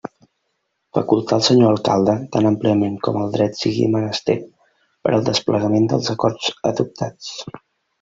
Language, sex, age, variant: Catalan, male, 30-39, Central